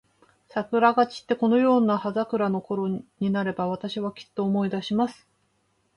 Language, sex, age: Japanese, female, 50-59